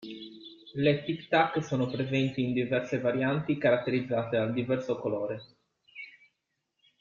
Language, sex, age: Italian, male, 19-29